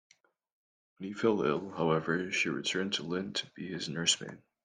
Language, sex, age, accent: English, male, under 19, Canadian English